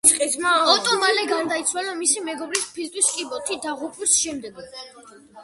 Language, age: Georgian, under 19